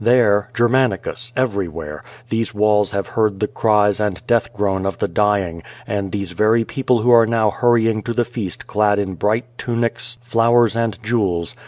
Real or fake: real